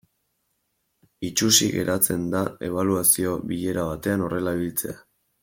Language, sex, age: Basque, male, 19-29